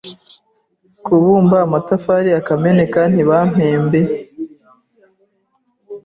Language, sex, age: Kinyarwanda, female, 30-39